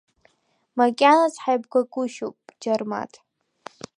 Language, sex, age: Abkhazian, female, under 19